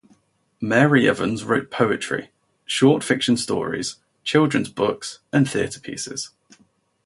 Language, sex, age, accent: English, male, 19-29, England English